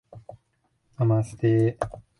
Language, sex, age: Japanese, male, 19-29